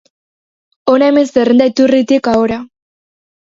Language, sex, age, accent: Basque, female, under 19, Mendebalekoa (Araba, Bizkaia, Gipuzkoako mendebaleko herri batzuk)